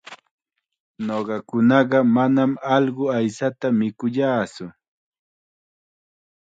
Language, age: Chiquián Ancash Quechua, 19-29